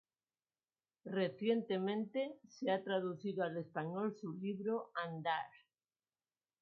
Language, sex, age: Spanish, female, 50-59